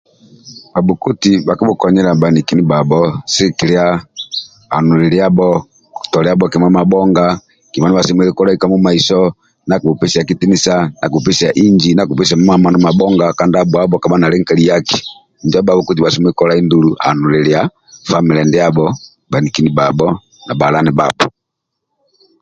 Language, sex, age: Amba (Uganda), male, 50-59